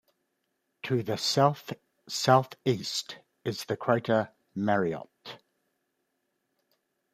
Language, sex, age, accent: English, male, 50-59, New Zealand English